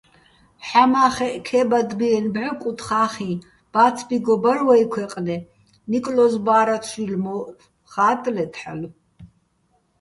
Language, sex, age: Bats, female, 70-79